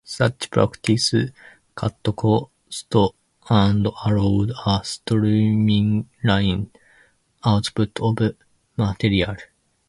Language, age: English, 19-29